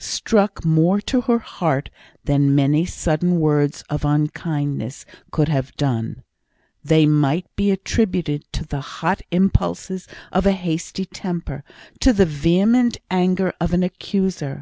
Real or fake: real